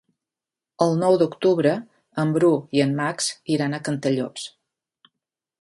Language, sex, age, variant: Catalan, female, 50-59, Central